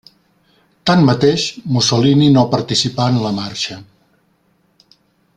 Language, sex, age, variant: Catalan, male, 60-69, Central